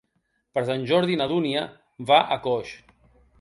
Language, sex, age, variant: Catalan, male, 50-59, Balear